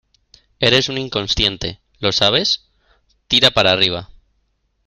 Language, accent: Spanish, España: Norte peninsular (Asturias, Castilla y León, Cantabria, País Vasco, Navarra, Aragón, La Rioja, Guadalajara, Cuenca)